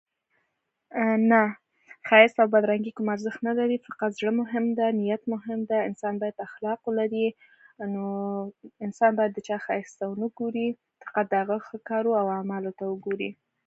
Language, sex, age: Pashto, female, 19-29